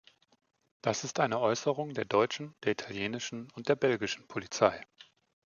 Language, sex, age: German, male, 40-49